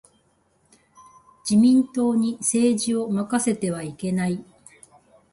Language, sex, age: Japanese, female, 60-69